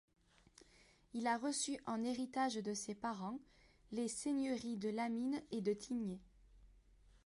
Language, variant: French, Français de métropole